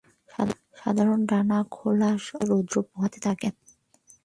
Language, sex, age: Bengali, female, 19-29